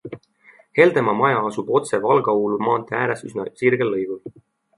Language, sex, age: Estonian, male, 19-29